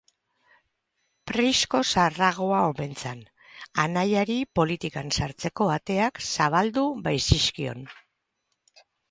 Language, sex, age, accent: Basque, female, 60-69, Erdialdekoa edo Nafarra (Gipuzkoa, Nafarroa)